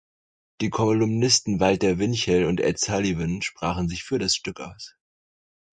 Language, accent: German, Deutschland Deutsch